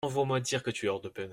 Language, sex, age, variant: French, male, under 19, Français de métropole